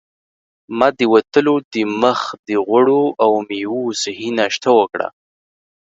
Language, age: Pashto, 19-29